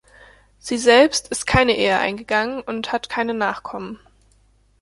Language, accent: German, Deutschland Deutsch